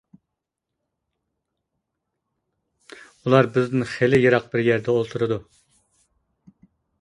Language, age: Uyghur, 40-49